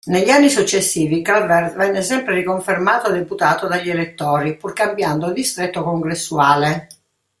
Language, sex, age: Italian, female, 60-69